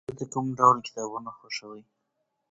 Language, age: Pashto, 19-29